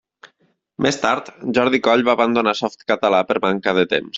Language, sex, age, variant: Catalan, male, 40-49, Nord-Occidental